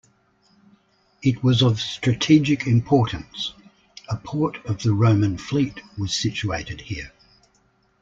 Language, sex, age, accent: English, male, 60-69, Australian English